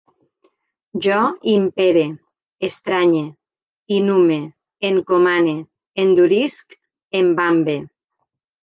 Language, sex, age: Catalan, female, 50-59